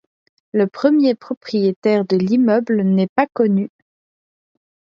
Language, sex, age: French, female, 19-29